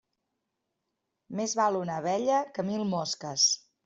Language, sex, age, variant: Catalan, female, 40-49, Central